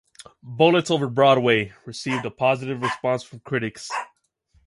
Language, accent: English, United States English